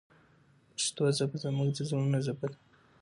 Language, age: Pashto, 19-29